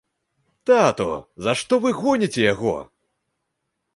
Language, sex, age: Belarusian, male, 19-29